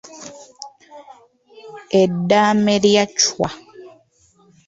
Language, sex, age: Ganda, female, 19-29